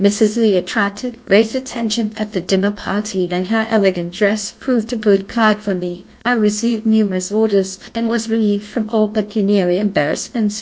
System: TTS, GlowTTS